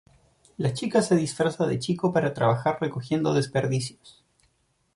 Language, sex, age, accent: Spanish, male, 30-39, Chileno: Chile, Cuyo